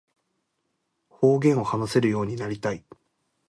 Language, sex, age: Japanese, male, 19-29